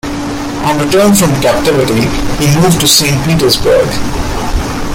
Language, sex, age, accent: English, male, 19-29, India and South Asia (India, Pakistan, Sri Lanka)